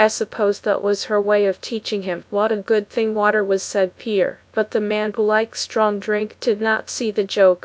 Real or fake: fake